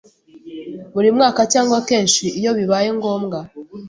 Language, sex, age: Kinyarwanda, female, 19-29